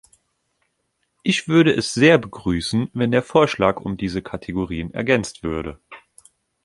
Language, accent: German, Deutschland Deutsch